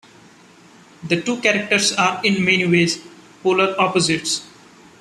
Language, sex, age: English, male, 19-29